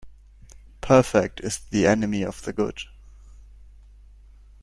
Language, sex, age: English, male, under 19